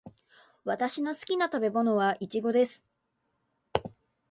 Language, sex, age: Japanese, female, 19-29